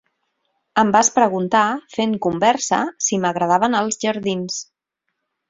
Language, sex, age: Catalan, female, 40-49